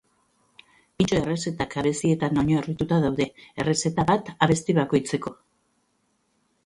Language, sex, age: Basque, female, 50-59